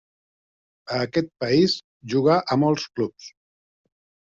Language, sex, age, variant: Catalan, male, 40-49, Septentrional